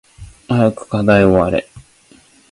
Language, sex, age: Japanese, male, 19-29